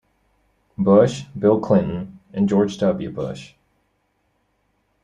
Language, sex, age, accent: English, male, 30-39, United States English